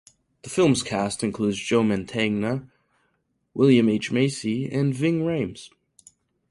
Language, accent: English, United States English